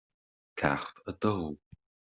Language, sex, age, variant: Irish, male, 19-29, Gaeilge Chonnacht